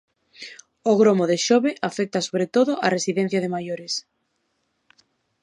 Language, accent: Galician, Normativo (estándar)